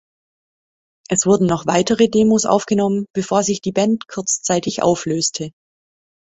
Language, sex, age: German, female, 30-39